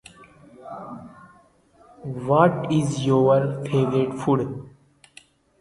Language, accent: English, India and South Asia (India, Pakistan, Sri Lanka)